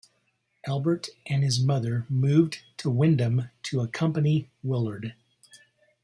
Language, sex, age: English, male, 50-59